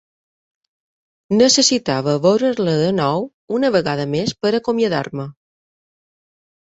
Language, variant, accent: Catalan, Balear, mallorquí